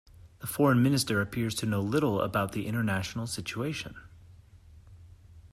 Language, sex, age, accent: English, male, 30-39, United States English